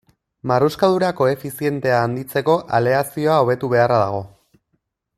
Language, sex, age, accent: Basque, male, 30-39, Erdialdekoa edo Nafarra (Gipuzkoa, Nafarroa)